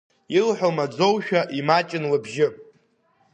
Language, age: Abkhazian, under 19